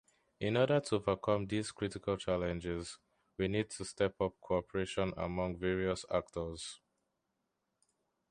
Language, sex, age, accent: English, male, 19-29, Southern African (South Africa, Zimbabwe, Namibia)